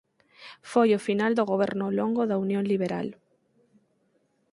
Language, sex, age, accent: Galician, female, 19-29, Oriental (común en zona oriental)